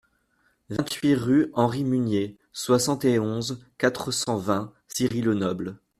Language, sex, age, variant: French, male, 19-29, Français de métropole